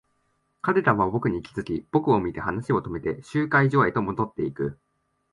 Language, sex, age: Japanese, male, 19-29